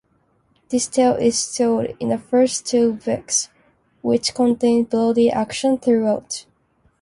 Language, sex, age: English, female, 19-29